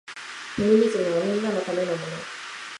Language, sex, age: Japanese, female, 19-29